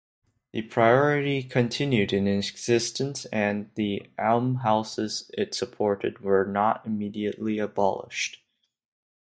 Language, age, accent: English, under 19, Canadian English